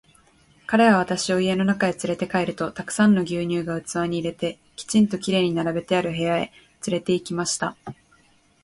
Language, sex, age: Japanese, female, 19-29